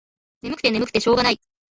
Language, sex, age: Japanese, female, 19-29